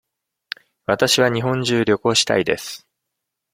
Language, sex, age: Japanese, male, 50-59